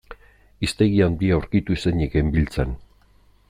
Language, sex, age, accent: Basque, male, 50-59, Erdialdekoa edo Nafarra (Gipuzkoa, Nafarroa)